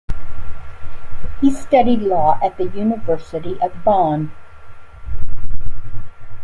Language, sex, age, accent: English, female, 70-79, United States English